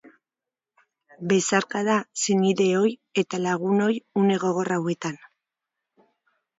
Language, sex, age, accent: Basque, female, 40-49, Mendebalekoa (Araba, Bizkaia, Gipuzkoako mendebaleko herri batzuk)